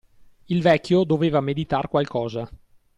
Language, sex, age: Italian, male, 19-29